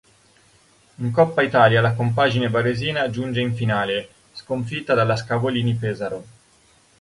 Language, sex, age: Italian, male, 30-39